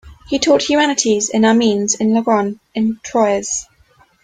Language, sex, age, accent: English, female, 19-29, England English